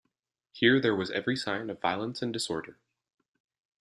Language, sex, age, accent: English, male, 19-29, Canadian English